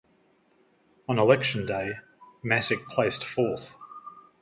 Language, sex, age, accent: English, male, 50-59, Australian English